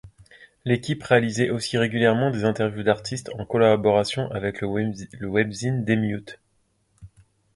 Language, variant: French, Français de métropole